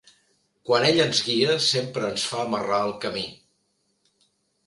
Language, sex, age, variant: Catalan, male, 50-59, Central